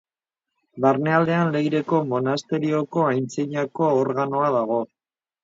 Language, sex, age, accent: Basque, female, 50-59, Mendebalekoa (Araba, Bizkaia, Gipuzkoako mendebaleko herri batzuk)